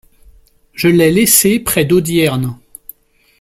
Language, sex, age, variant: French, male, 40-49, Français de métropole